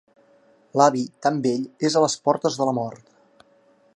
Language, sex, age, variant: Catalan, male, 50-59, Central